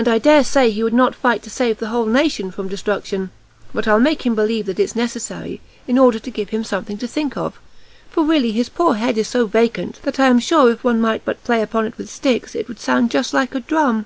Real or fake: real